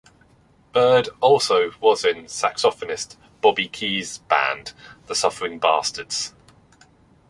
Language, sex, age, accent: English, male, 30-39, England English